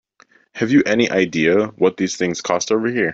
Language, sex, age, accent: English, male, under 19, United States English